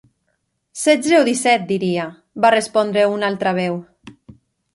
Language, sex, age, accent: Catalan, female, 30-39, valencià